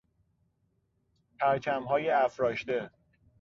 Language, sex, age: Persian, male, 30-39